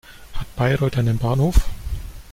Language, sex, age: German, male, 19-29